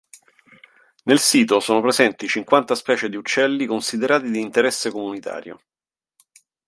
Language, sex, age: Italian, male, 50-59